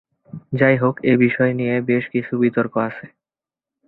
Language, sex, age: Bengali, male, 19-29